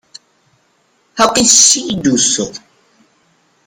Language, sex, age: English, male, under 19